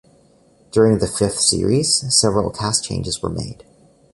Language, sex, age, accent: English, male, 19-29, United States English